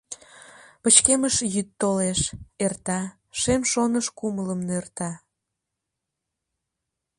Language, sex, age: Mari, female, 19-29